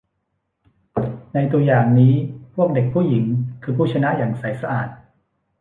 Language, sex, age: Thai, male, 19-29